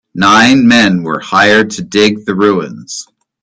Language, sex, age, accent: English, male, 40-49, United States English